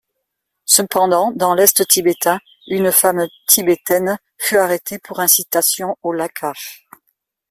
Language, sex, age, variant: French, female, 50-59, Français de métropole